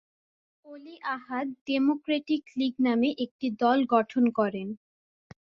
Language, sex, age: Bengali, female, 19-29